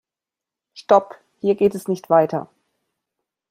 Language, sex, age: German, female, 40-49